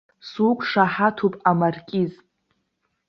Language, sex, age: Abkhazian, female, 19-29